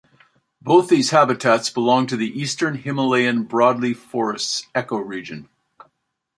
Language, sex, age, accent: English, male, 60-69, Canadian English